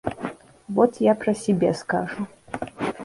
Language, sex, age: Russian, female, 19-29